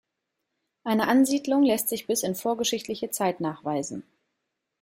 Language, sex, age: German, female, 30-39